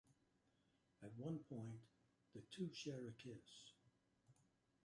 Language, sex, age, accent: English, male, 70-79, United States English